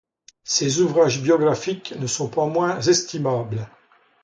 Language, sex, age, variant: French, male, 70-79, Français de métropole